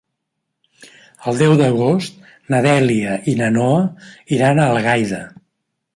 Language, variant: Catalan, Central